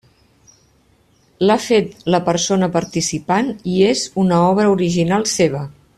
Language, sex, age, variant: Catalan, female, 50-59, Central